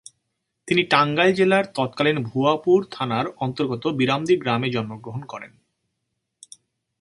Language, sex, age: Bengali, male, 30-39